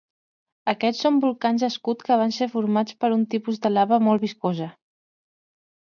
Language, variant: Catalan, Central